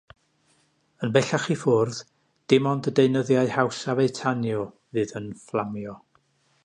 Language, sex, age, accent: Welsh, male, 50-59, Y Deyrnas Unedig Cymraeg